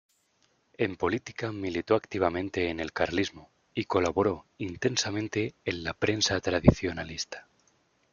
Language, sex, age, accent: Spanish, male, 19-29, España: Centro-Sur peninsular (Madrid, Toledo, Castilla-La Mancha)